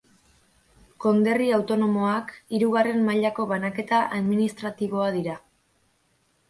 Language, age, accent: Basque, 19-29, Mendebalekoa (Araba, Bizkaia, Gipuzkoako mendebaleko herri batzuk)